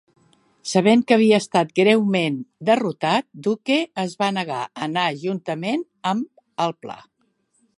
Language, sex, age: Catalan, female, 70-79